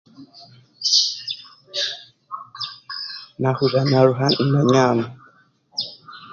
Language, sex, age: Chiga, male, 30-39